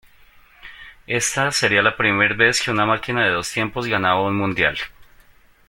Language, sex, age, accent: Spanish, male, 40-49, Andino-Pacífico: Colombia, Perú, Ecuador, oeste de Bolivia y Venezuela andina